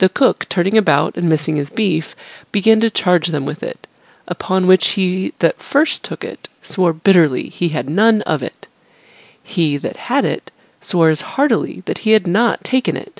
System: none